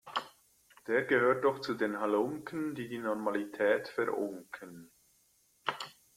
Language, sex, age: German, male, 40-49